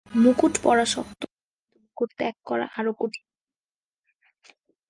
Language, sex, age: Bengali, female, 19-29